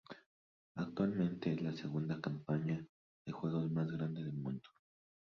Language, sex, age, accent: Spanish, male, 19-29, Andino-Pacífico: Colombia, Perú, Ecuador, oeste de Bolivia y Venezuela andina